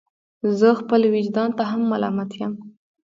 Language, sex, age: Pashto, female, 19-29